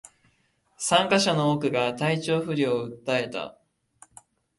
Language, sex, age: Japanese, male, 19-29